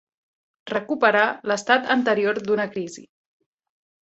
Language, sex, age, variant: Catalan, female, 30-39, Central